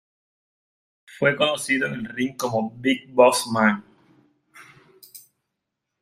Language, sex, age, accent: Spanish, male, 19-29, Andino-Pacífico: Colombia, Perú, Ecuador, oeste de Bolivia y Venezuela andina